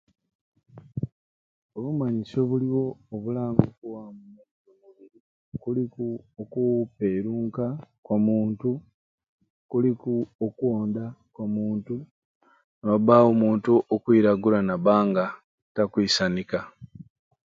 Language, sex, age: Ruuli, male, 30-39